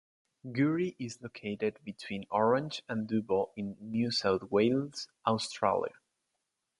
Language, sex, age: English, male, 19-29